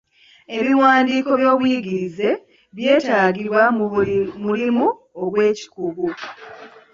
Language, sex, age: Ganda, female, 19-29